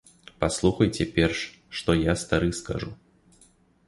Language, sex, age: Belarusian, male, 19-29